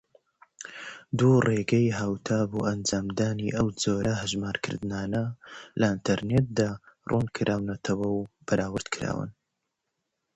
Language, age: English, 30-39